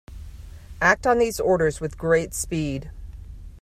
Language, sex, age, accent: English, female, 40-49, United States English